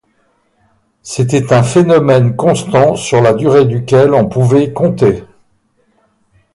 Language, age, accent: French, 60-69, Français de l'ouest de la France